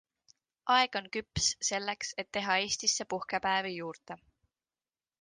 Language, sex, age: Estonian, female, 19-29